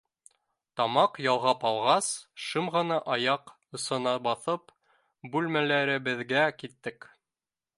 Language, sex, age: Bashkir, male, 19-29